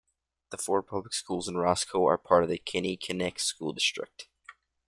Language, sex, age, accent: English, male, under 19, United States English